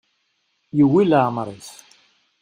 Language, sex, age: Kabyle, male, 50-59